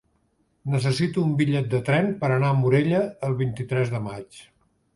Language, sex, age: Catalan, male, 70-79